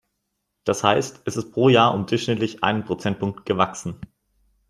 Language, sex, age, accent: German, male, 19-29, Deutschland Deutsch